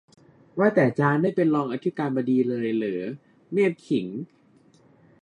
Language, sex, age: Thai, male, 19-29